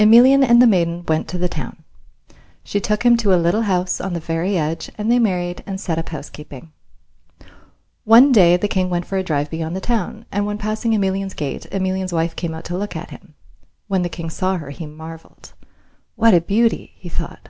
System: none